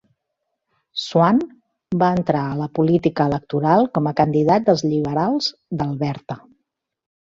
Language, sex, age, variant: Catalan, female, 40-49, Central